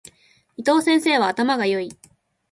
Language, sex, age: Japanese, female, 19-29